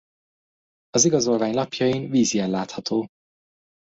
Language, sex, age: Hungarian, male, 30-39